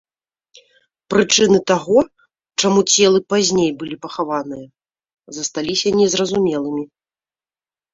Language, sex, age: Belarusian, female, 30-39